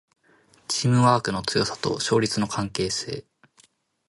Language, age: Japanese, 19-29